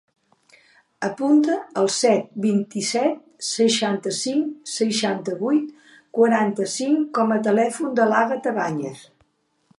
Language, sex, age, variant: Catalan, female, 70-79, Central